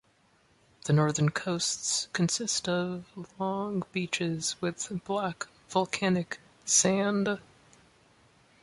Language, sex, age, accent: English, male, 19-29, United States English